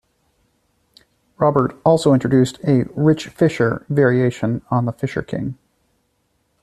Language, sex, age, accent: English, male, 40-49, Canadian English